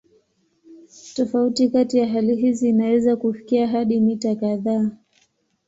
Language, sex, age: Swahili, female, 19-29